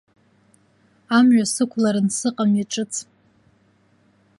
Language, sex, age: Abkhazian, female, 19-29